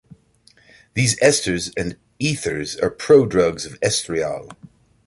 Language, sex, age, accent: English, male, 40-49, United States English